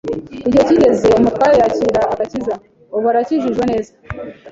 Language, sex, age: Kinyarwanda, male, 19-29